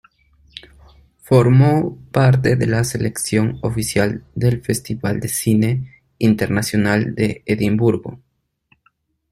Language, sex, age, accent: Spanish, male, 30-39, Andino-Pacífico: Colombia, Perú, Ecuador, oeste de Bolivia y Venezuela andina